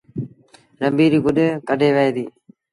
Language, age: Sindhi Bhil, 19-29